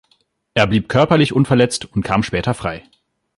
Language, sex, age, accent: German, male, 19-29, Deutschland Deutsch